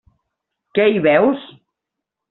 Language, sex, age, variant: Catalan, female, 50-59, Central